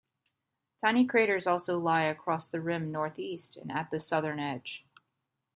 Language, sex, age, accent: English, female, 30-39, United States English